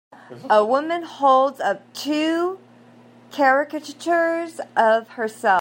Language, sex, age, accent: English, female, 40-49, Australian English